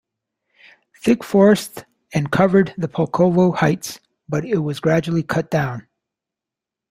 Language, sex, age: English, male, 40-49